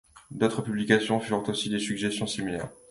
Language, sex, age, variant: French, male, 19-29, Français de métropole